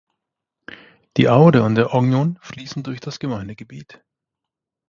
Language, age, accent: German, 40-49, Deutschland Deutsch